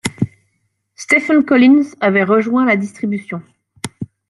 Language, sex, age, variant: French, female, 50-59, Français de métropole